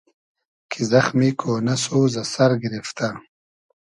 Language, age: Hazaragi, 30-39